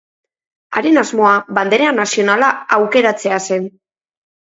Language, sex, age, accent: Basque, female, 30-39, Mendebalekoa (Araba, Bizkaia, Gipuzkoako mendebaleko herri batzuk)